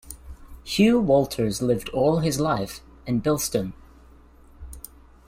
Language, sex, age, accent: English, male, 19-29, New Zealand English